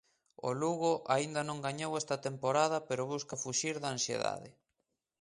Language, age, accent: Galician, 30-39, Atlántico (seseo e gheada)